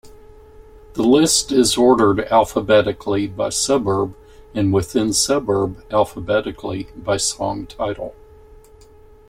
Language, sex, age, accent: English, male, 60-69, United States English